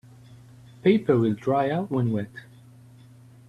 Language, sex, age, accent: English, male, 19-29, United States English